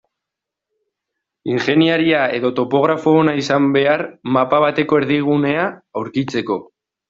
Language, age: Basque, 19-29